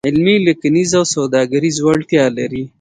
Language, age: Pashto, 30-39